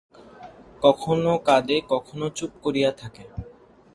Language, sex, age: Bengali, male, 19-29